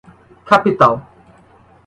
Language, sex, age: Portuguese, male, under 19